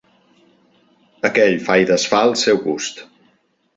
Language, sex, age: Catalan, male, 40-49